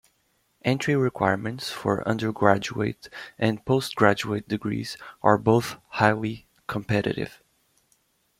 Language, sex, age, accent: English, male, 19-29, United States English